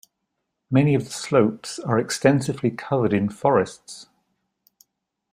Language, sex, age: English, male, 60-69